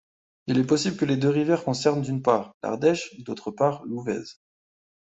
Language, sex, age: French, male, 30-39